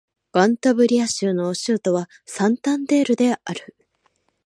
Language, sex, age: Japanese, female, 19-29